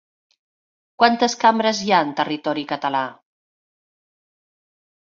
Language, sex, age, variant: Catalan, female, 40-49, Central